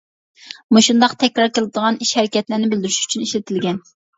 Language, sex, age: Uyghur, female, 19-29